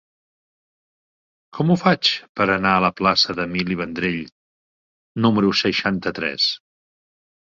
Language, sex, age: Catalan, male, 50-59